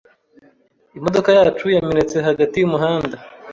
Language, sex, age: Kinyarwanda, male, 19-29